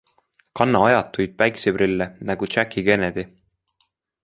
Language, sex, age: Estonian, male, 19-29